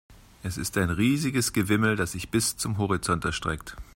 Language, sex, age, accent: German, male, 40-49, Deutschland Deutsch